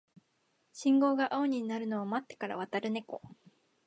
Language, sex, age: Japanese, female, 19-29